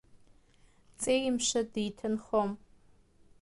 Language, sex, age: Abkhazian, female, under 19